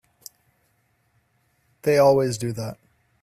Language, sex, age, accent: English, male, 19-29, Canadian English